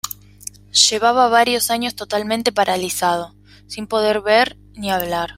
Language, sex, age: Spanish, female, 19-29